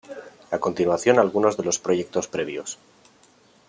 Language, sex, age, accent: Spanish, male, 30-39, España: Norte peninsular (Asturias, Castilla y León, Cantabria, País Vasco, Navarra, Aragón, La Rioja, Guadalajara, Cuenca)